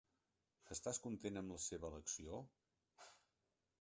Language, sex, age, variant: Catalan, male, 60-69, Central